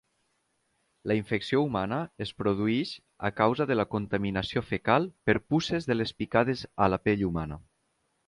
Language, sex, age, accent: Catalan, male, 19-29, valencià; valencià meridional